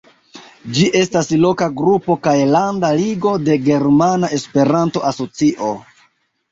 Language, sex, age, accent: Esperanto, male, 30-39, Internacia